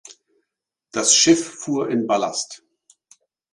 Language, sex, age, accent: German, male, 50-59, Deutschland Deutsch